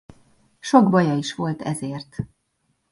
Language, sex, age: Hungarian, female, 40-49